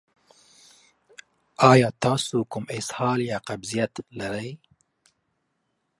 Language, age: Pashto, 30-39